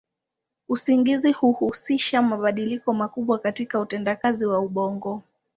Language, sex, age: Swahili, female, 19-29